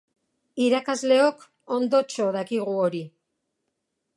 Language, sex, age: Basque, female, 60-69